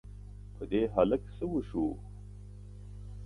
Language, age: Pashto, 40-49